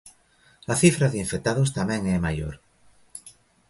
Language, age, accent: Galician, 40-49, Normativo (estándar)